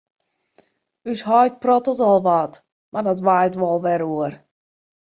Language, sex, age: Western Frisian, female, 40-49